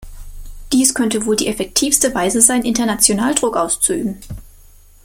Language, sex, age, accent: German, female, 19-29, Deutschland Deutsch